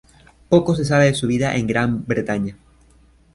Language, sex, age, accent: Spanish, male, under 19, Andino-Pacífico: Colombia, Perú, Ecuador, oeste de Bolivia y Venezuela andina